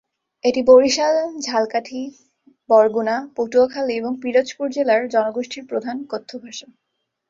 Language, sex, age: Bengali, female, 19-29